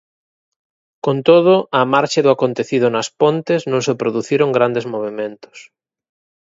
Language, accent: Galician, Atlántico (seseo e gheada)